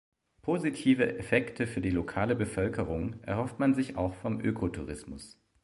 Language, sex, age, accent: German, male, 30-39, Deutschland Deutsch